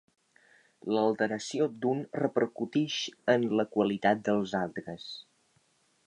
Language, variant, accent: Catalan, Central, central